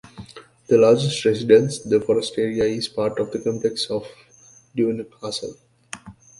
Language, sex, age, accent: English, male, 19-29, United States English